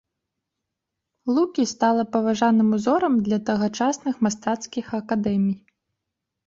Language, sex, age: Belarusian, male, 19-29